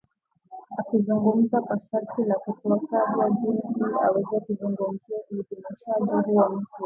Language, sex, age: Swahili, female, 19-29